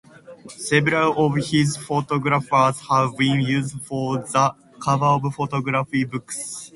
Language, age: English, under 19